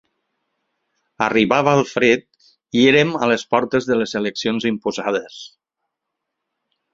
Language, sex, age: Catalan, male, 50-59